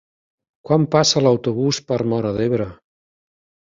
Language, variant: Catalan, Central